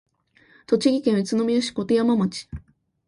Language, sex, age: Japanese, female, 19-29